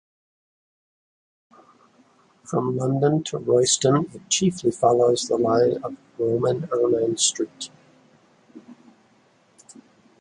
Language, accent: English, United States English